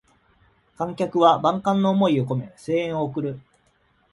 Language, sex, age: Japanese, male, 30-39